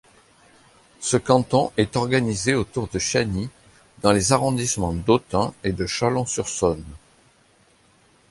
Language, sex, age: French, male, 50-59